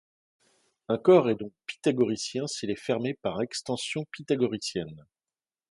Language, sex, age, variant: French, male, 40-49, Français de métropole